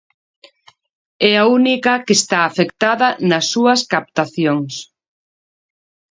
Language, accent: Galician, Normativo (estándar)